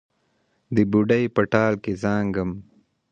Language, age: Pashto, 19-29